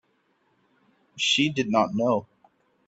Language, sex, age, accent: English, male, 19-29, Australian English